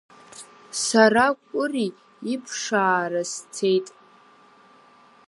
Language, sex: Abkhazian, female